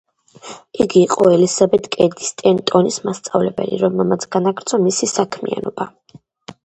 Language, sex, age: Georgian, female, under 19